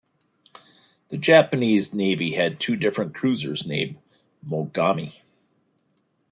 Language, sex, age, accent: English, male, 60-69, United States English